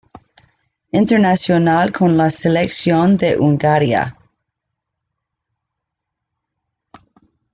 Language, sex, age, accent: Spanish, female, 50-59, México